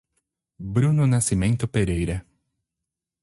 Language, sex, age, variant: Portuguese, male, 30-39, Portuguese (Brasil)